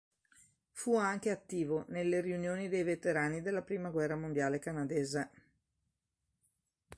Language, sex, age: Italian, female, 60-69